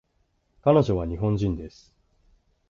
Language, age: Japanese, 19-29